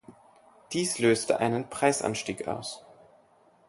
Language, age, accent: German, 19-29, Deutschland Deutsch